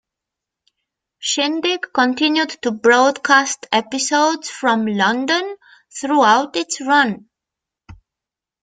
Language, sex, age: English, female, 50-59